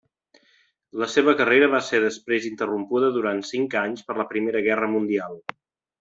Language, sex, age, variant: Catalan, male, 40-49, Central